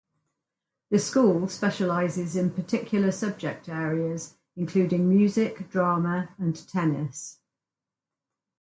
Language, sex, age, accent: English, female, 60-69, England English